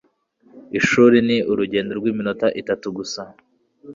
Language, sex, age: Kinyarwanda, male, 19-29